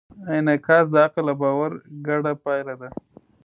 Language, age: Pashto, 30-39